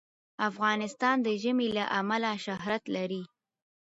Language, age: Pashto, under 19